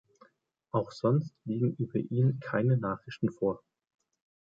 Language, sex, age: German, male, 30-39